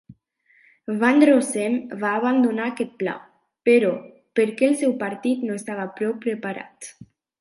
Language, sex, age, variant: Catalan, female, 19-29, Nord-Occidental